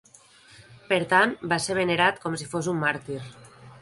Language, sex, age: Catalan, female, 30-39